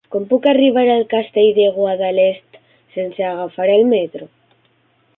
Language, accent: Catalan, valencià